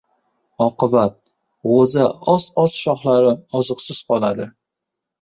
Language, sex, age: Uzbek, male, 19-29